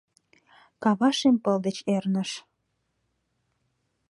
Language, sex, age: Mari, female, 19-29